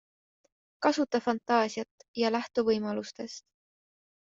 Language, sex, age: Estonian, female, 19-29